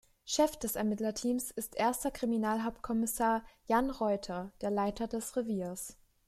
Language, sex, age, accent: German, female, 19-29, Deutschland Deutsch